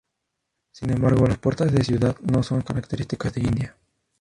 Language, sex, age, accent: Spanish, male, 19-29, México